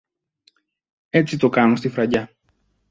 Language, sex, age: Greek, male, 19-29